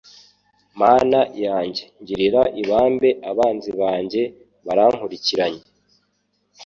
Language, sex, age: Kinyarwanda, male, 19-29